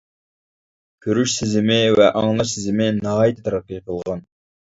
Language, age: Uyghur, 19-29